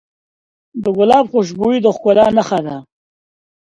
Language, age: Pashto, 19-29